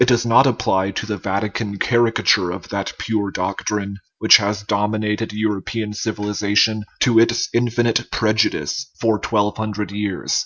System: none